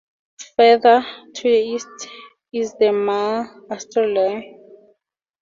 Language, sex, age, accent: English, female, 19-29, Southern African (South Africa, Zimbabwe, Namibia)